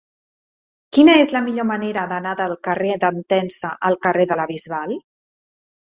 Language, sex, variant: Catalan, female, Central